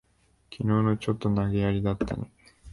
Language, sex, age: Japanese, male, 19-29